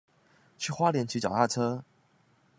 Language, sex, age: Chinese, male, 19-29